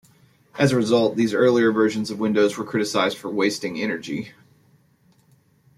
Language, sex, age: English, male, 30-39